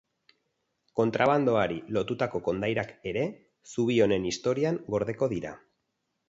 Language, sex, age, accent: Basque, male, 40-49, Erdialdekoa edo Nafarra (Gipuzkoa, Nafarroa)